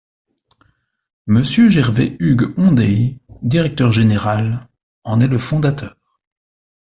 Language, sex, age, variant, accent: French, male, 50-59, Français d'Europe, Français de Belgique